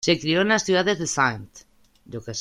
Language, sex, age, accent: Spanish, male, 30-39, España: Centro-Sur peninsular (Madrid, Toledo, Castilla-La Mancha)